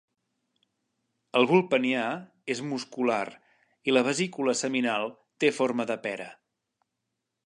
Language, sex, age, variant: Catalan, male, 40-49, Central